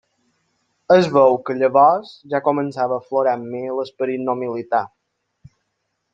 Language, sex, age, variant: Catalan, male, 19-29, Balear